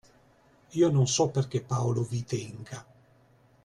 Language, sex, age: Italian, male, 30-39